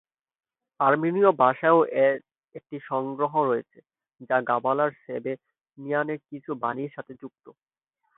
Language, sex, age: Bengali, male, 19-29